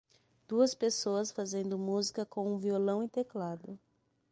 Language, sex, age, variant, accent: Portuguese, female, 30-39, Portuguese (Brasil), Paulista